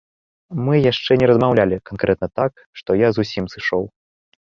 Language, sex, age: Belarusian, male, 19-29